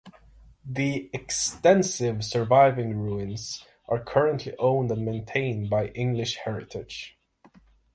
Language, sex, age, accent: English, male, 19-29, Canadian English